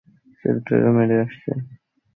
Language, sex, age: Bengali, male, 19-29